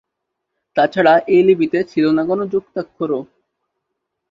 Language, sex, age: Bengali, male, under 19